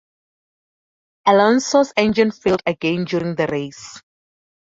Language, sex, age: English, female, 19-29